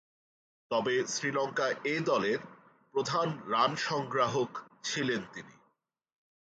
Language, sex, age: Bengali, male, 40-49